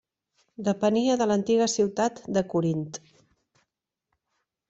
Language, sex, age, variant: Catalan, female, 50-59, Central